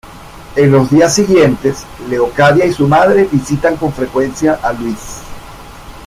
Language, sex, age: Spanish, male, 50-59